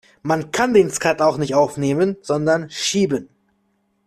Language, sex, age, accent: German, male, 19-29, Deutschland Deutsch